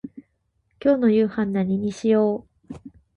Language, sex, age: Japanese, female, 19-29